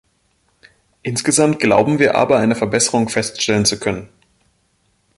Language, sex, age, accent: German, male, 30-39, Deutschland Deutsch